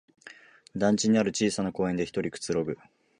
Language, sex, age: Japanese, male, 19-29